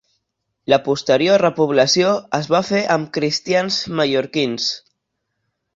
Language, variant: Catalan, Central